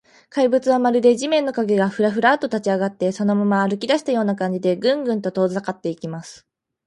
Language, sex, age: Japanese, female, 19-29